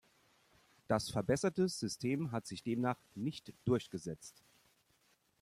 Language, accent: German, Deutschland Deutsch